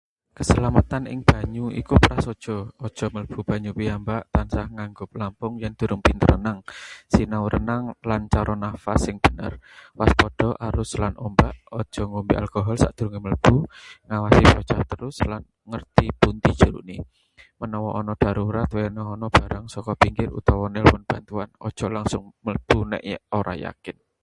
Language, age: Javanese, 30-39